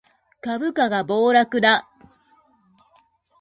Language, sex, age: Japanese, female, 40-49